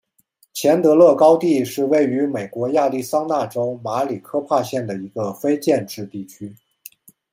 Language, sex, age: Chinese, male, 30-39